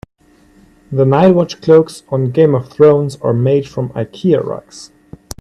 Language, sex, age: English, male, 30-39